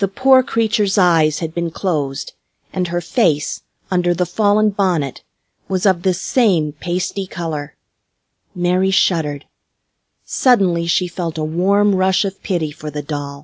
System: none